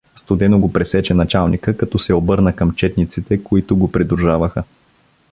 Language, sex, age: Bulgarian, male, 19-29